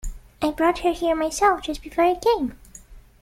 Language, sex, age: English, female, 19-29